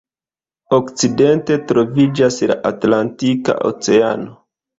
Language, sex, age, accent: Esperanto, male, 30-39, Internacia